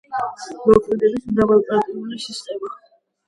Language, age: Georgian, under 19